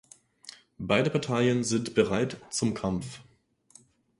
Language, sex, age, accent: German, male, 19-29, Deutschland Deutsch